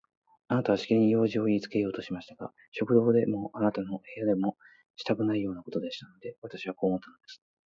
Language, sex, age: Japanese, male, 40-49